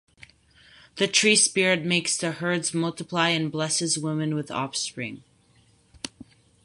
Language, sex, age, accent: English, male, under 19, United States English